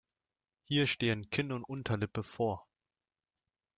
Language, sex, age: German, male, under 19